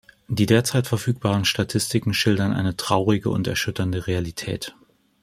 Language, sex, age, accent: German, male, 40-49, Deutschland Deutsch